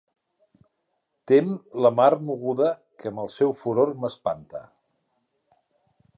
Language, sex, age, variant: Catalan, male, 50-59, Central